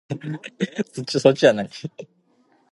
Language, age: English, 19-29